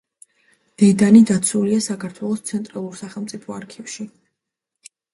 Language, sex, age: Georgian, female, 19-29